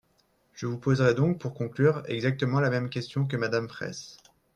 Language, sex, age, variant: French, male, 19-29, Français de métropole